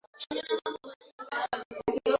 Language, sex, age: Swahili, female, 19-29